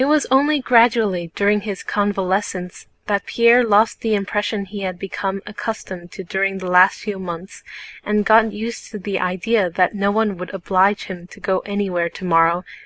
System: none